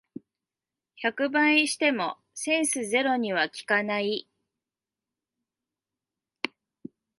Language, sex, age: Japanese, female, 40-49